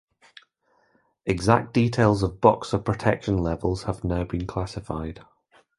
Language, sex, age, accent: English, male, 40-49, Scottish English